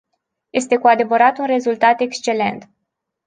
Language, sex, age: Romanian, female, 19-29